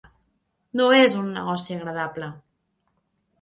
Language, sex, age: Catalan, female, 40-49